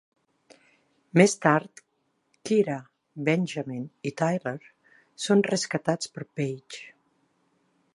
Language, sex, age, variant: Catalan, female, 60-69, Central